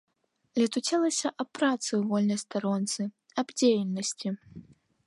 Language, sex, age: Belarusian, female, 19-29